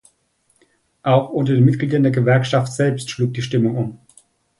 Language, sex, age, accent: German, male, 30-39, Deutschland Deutsch